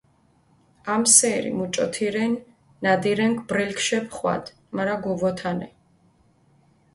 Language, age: Mingrelian, 40-49